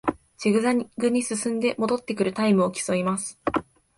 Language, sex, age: Japanese, female, 19-29